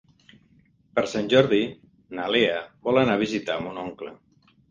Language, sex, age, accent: Catalan, male, 50-59, occidental